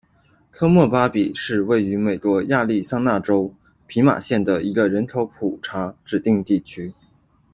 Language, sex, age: Chinese, male, 19-29